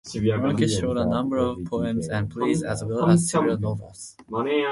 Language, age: English, under 19